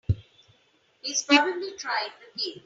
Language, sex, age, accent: English, female, 50-59, India and South Asia (India, Pakistan, Sri Lanka)